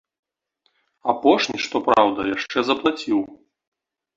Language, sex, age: Belarusian, male, 30-39